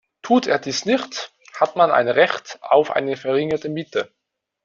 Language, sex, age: German, male, under 19